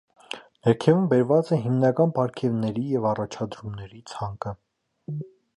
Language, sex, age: Armenian, male, 19-29